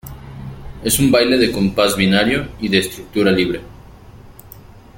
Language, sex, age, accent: Spanish, male, 19-29, México